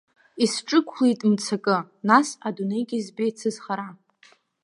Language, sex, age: Abkhazian, female, under 19